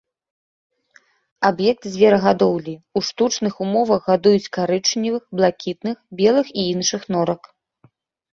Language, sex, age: Belarusian, female, 19-29